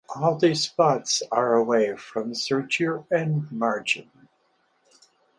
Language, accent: English, United States English